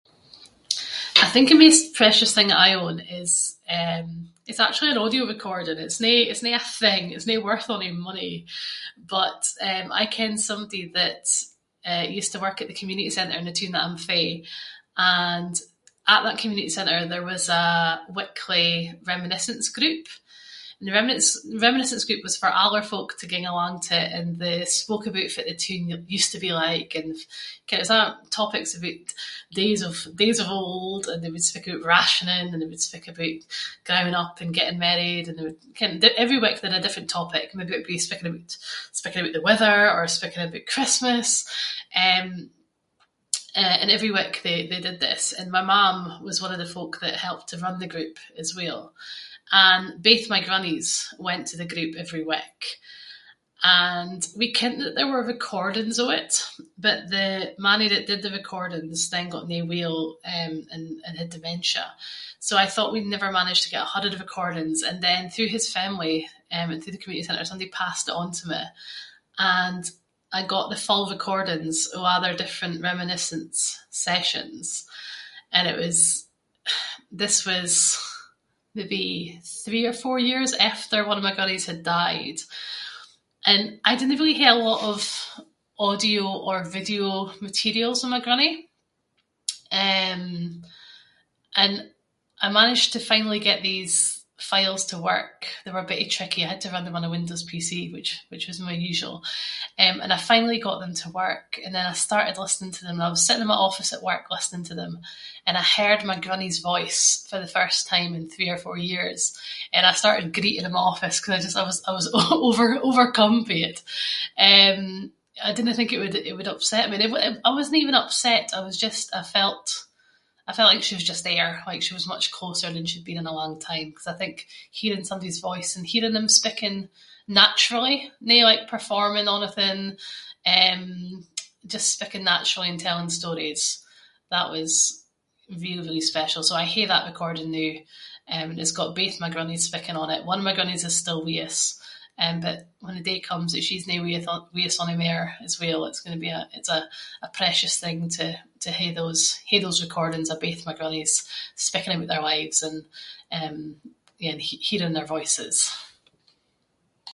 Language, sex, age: Scots, female, 30-39